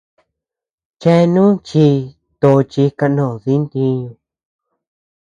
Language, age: Tepeuxila Cuicatec, under 19